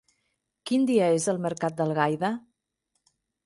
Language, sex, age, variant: Catalan, female, 40-49, Nord-Occidental